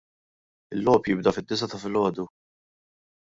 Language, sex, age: Maltese, male, 19-29